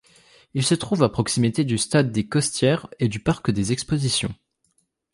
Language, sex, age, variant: French, male, 19-29, Français de métropole